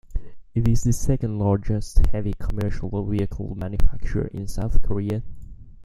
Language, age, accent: English, 19-29, England English